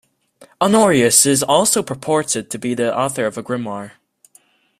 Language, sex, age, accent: English, male, under 19, United States English